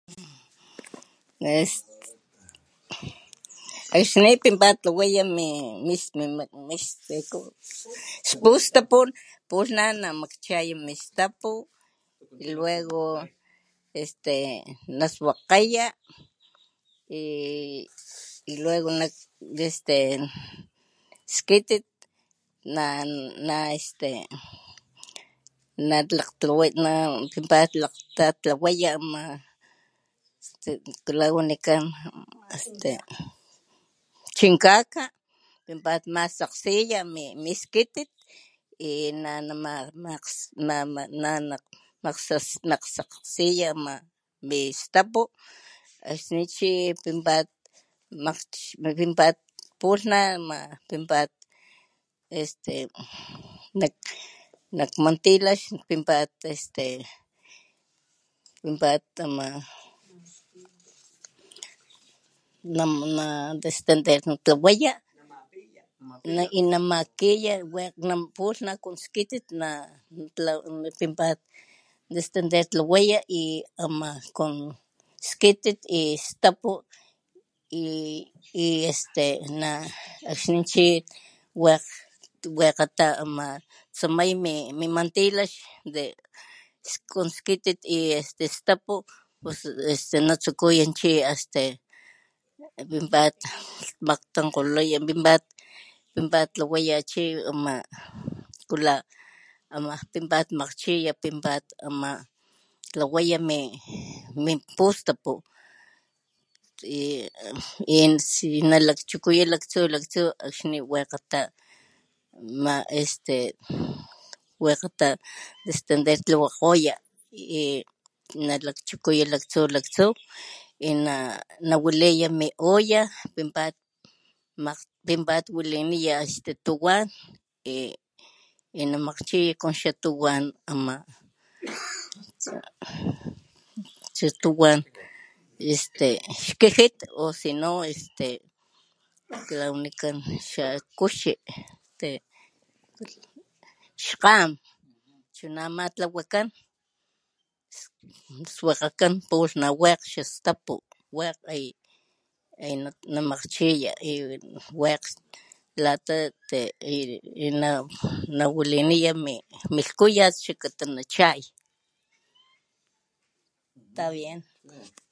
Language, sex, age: Papantla Totonac, male, 60-69